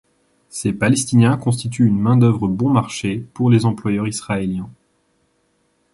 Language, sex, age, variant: French, male, 19-29, Français de métropole